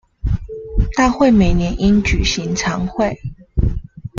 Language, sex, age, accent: Chinese, female, 19-29, 出生地：高雄市